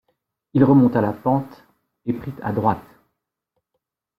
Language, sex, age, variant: French, male, 40-49, Français de métropole